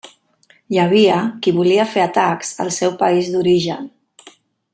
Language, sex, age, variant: Catalan, female, 40-49, Central